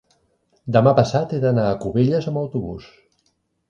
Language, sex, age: Catalan, male, 60-69